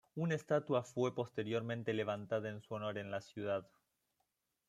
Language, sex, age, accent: Spanish, male, 30-39, Rioplatense: Argentina, Uruguay, este de Bolivia, Paraguay